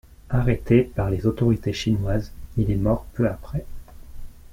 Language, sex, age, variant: French, male, 30-39, Français de métropole